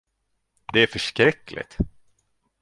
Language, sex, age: Swedish, male, 30-39